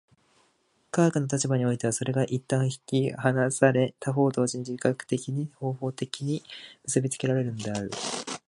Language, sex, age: Japanese, male, 19-29